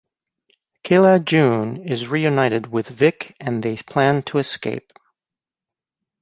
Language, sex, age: English, male, 40-49